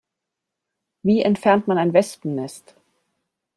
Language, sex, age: German, female, 40-49